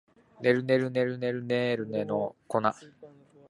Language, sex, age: Japanese, male, under 19